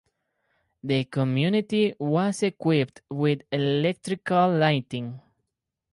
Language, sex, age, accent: English, male, 19-29, United States English